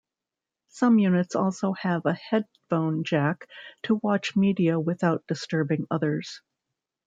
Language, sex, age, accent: English, female, 60-69, United States English